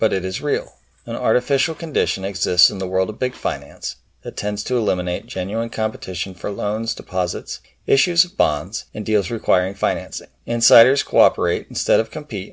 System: none